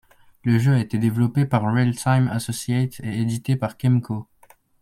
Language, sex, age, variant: French, male, under 19, Français de métropole